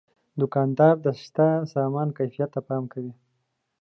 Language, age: Pashto, 19-29